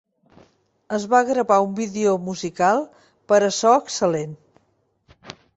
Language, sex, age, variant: Catalan, female, 60-69, Central